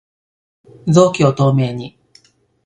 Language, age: Japanese, 40-49